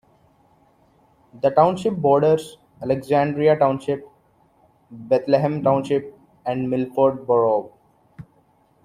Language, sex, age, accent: English, male, 19-29, India and South Asia (India, Pakistan, Sri Lanka)